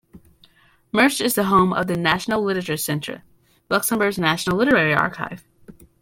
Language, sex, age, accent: English, female, under 19, United States English